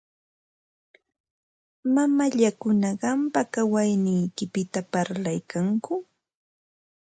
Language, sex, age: Ambo-Pasco Quechua, female, 19-29